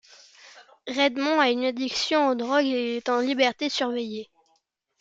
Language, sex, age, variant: French, female, under 19, Français de métropole